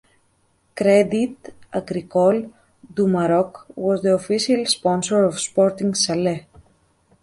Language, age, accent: English, 30-39, United States English